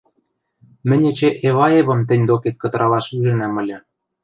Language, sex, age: Western Mari, male, 19-29